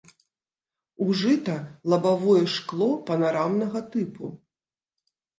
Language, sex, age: Belarusian, female, 40-49